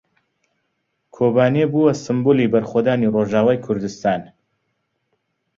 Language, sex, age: Central Kurdish, male, 30-39